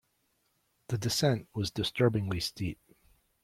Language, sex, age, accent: English, male, 40-49, United States English